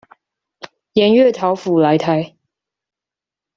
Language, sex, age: Chinese, female, under 19